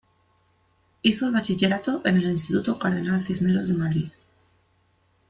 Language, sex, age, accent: Spanish, female, 30-39, España: Centro-Sur peninsular (Madrid, Toledo, Castilla-La Mancha)